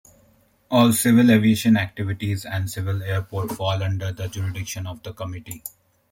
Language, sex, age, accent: English, male, 19-29, United States English